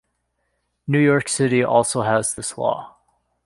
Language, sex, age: English, male, 19-29